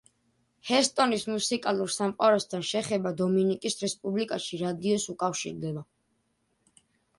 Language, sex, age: Georgian, male, under 19